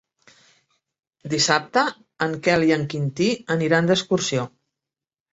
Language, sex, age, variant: Catalan, female, 50-59, Central